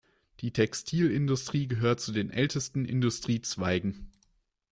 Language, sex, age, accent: German, male, 19-29, Deutschland Deutsch